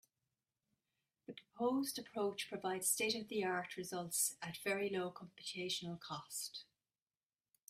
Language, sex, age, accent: English, female, 30-39, Irish English